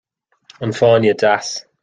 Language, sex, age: Irish, male, 30-39